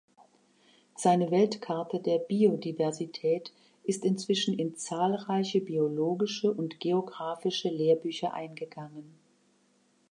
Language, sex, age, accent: German, female, 60-69, Deutschland Deutsch